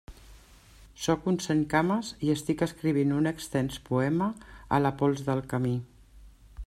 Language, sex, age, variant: Catalan, female, 60-69, Central